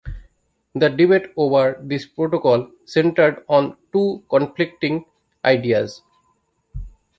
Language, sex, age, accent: English, male, 30-39, India and South Asia (India, Pakistan, Sri Lanka)